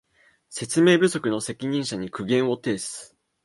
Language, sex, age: Japanese, male, 19-29